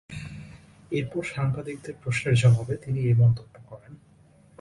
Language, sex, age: Bengali, male, 19-29